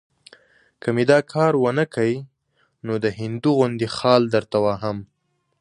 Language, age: Pashto, 19-29